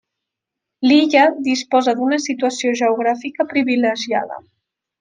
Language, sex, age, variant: Catalan, female, under 19, Central